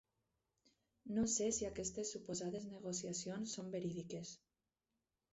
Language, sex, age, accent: Catalan, female, 30-39, valencià